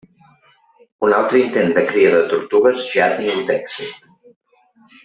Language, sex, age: Catalan, male, 50-59